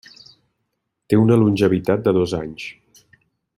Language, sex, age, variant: Catalan, male, 40-49, Central